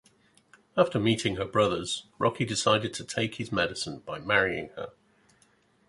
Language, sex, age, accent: English, male, 50-59, England English